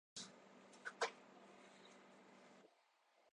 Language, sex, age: Adamawa Fulfulde, female, under 19